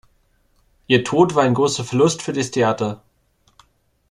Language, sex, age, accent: German, male, 30-39, Deutschland Deutsch